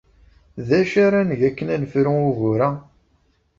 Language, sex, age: Kabyle, male, 30-39